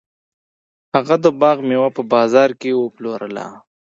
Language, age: Pashto, 19-29